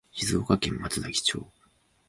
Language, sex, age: Japanese, male, 19-29